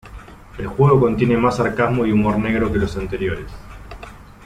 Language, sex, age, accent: Spanish, male, 30-39, Rioplatense: Argentina, Uruguay, este de Bolivia, Paraguay